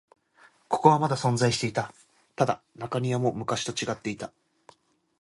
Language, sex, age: Japanese, male, 19-29